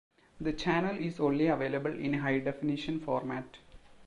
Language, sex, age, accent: English, male, 19-29, India and South Asia (India, Pakistan, Sri Lanka)